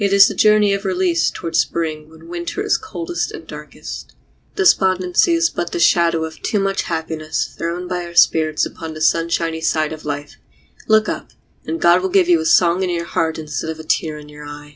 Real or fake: real